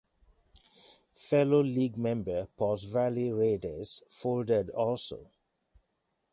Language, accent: English, Canadian English